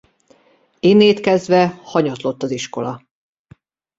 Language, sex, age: Hungarian, female, 40-49